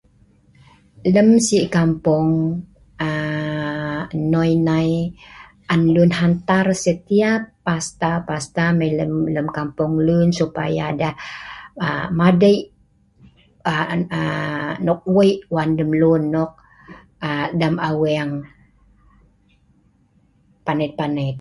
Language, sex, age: Sa'ban, female, 50-59